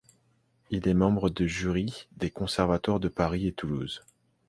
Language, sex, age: French, male, 19-29